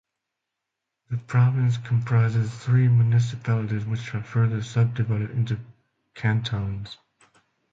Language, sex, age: English, male, 40-49